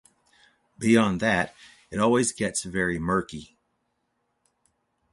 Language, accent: English, United States English